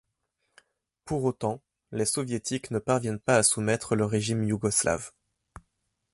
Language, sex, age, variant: French, male, 30-39, Français de métropole